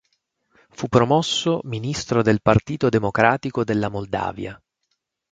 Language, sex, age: Italian, male, 40-49